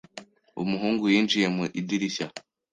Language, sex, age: Kinyarwanda, male, under 19